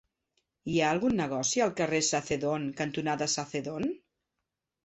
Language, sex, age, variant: Catalan, female, 50-59, Central